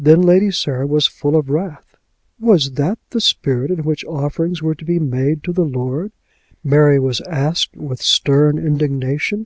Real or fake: real